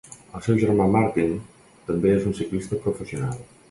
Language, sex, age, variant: Catalan, male, 40-49, Nord-Occidental